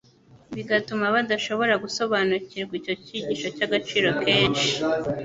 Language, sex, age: Kinyarwanda, female, 30-39